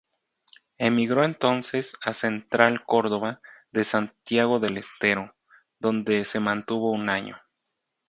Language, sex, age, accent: Spanish, male, 40-49, México